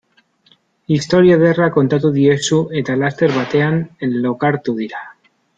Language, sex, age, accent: Basque, male, 30-39, Mendebalekoa (Araba, Bizkaia, Gipuzkoako mendebaleko herri batzuk)